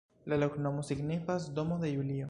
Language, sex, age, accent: Esperanto, male, 19-29, Internacia